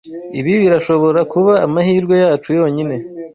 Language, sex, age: Kinyarwanda, male, 19-29